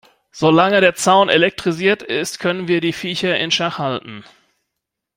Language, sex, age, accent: German, male, 40-49, Deutschland Deutsch